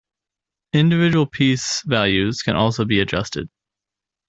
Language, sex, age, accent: English, male, 30-39, United States English